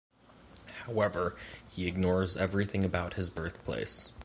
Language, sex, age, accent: English, male, 19-29, United States English